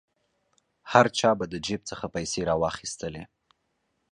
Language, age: Pashto, 19-29